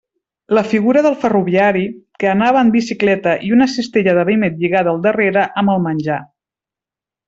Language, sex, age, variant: Catalan, female, 40-49, Central